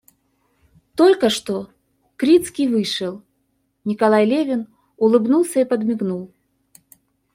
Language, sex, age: Russian, female, 40-49